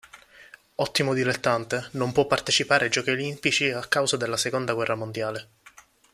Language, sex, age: Italian, male, under 19